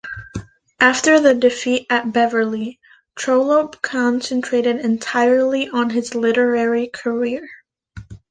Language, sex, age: English, female, under 19